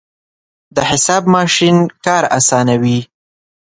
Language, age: Pashto, 19-29